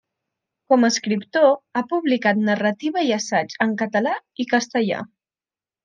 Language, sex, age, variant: Catalan, female, under 19, Central